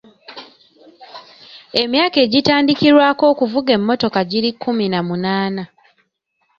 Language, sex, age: Ganda, female, 19-29